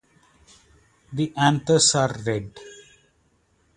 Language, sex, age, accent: English, male, 30-39, India and South Asia (India, Pakistan, Sri Lanka)